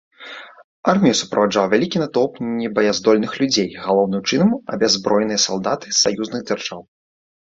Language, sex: Belarusian, male